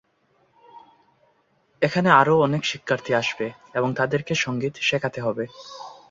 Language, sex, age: Bengali, male, 19-29